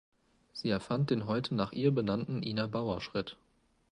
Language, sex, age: German, male, 19-29